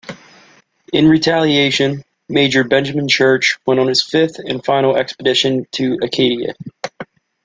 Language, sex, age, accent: English, male, 19-29, United States English